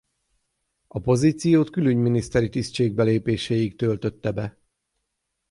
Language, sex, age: Hungarian, male, 40-49